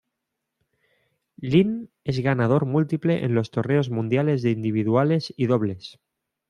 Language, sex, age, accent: Spanish, male, 30-39, España: Centro-Sur peninsular (Madrid, Toledo, Castilla-La Mancha)